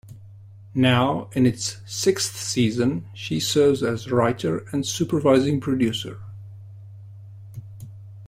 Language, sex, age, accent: English, male, 60-69, Southern African (South Africa, Zimbabwe, Namibia)